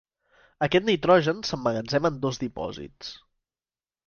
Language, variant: Catalan, Central